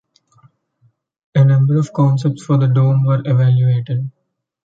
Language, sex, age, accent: English, male, 19-29, India and South Asia (India, Pakistan, Sri Lanka)